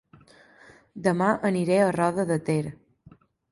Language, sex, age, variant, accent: Catalan, female, 19-29, Balear, mallorquí